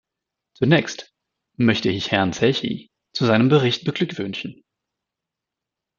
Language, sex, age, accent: German, male, 30-39, Deutschland Deutsch